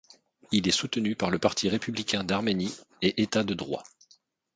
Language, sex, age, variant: French, male, 40-49, Français de métropole